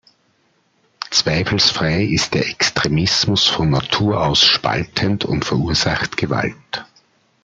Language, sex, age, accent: German, male, 40-49, Österreichisches Deutsch